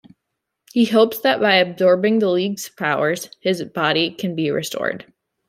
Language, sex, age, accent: English, female, under 19, United States English